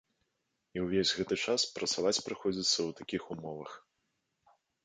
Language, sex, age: Belarusian, male, 40-49